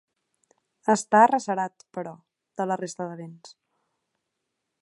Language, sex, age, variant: Catalan, female, 19-29, Central